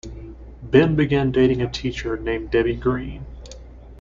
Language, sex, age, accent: English, male, 19-29, United States English